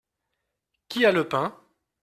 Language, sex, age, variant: French, male, 40-49, Français de métropole